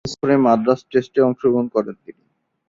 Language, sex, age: Bengali, male, 19-29